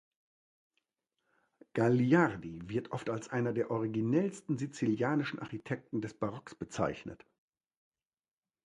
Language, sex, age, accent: German, male, 50-59, Deutschland Deutsch